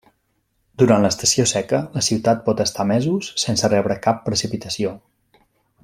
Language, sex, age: Catalan, male, 40-49